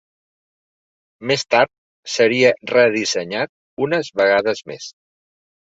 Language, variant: Catalan, Septentrional